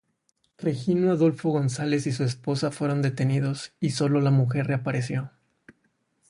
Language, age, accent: Spanish, 30-39, México